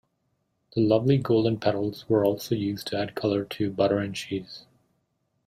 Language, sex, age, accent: English, male, 19-29, United States English